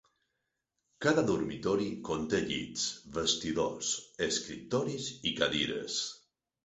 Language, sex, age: Catalan, male, 50-59